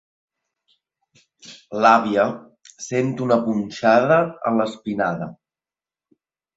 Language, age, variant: Catalan, 19-29, Balear